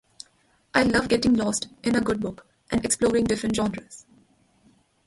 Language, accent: English, India and South Asia (India, Pakistan, Sri Lanka)